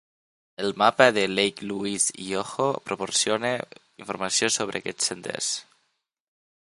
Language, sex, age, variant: Catalan, male, 19-29, Nord-Occidental